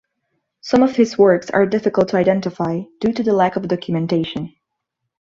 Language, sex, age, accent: English, female, 19-29, United States English